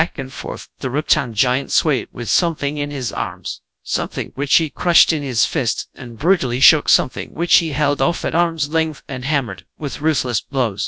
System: TTS, GradTTS